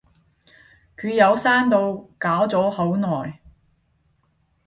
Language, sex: Cantonese, female